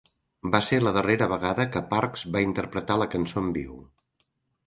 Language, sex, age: Catalan, male, 60-69